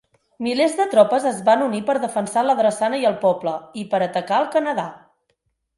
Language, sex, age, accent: Catalan, female, 30-39, Oriental